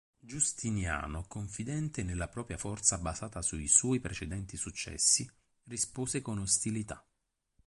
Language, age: Italian, 30-39